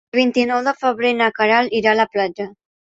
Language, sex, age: Catalan, female, under 19